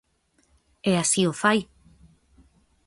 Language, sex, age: Galician, female, 19-29